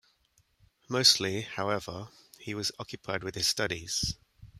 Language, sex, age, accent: English, male, 30-39, England English